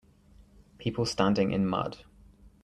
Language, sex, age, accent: English, male, 19-29, England English